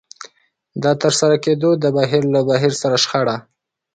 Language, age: Pashto, 19-29